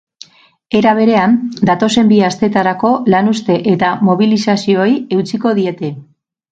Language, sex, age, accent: Basque, female, 50-59, Mendebalekoa (Araba, Bizkaia, Gipuzkoako mendebaleko herri batzuk)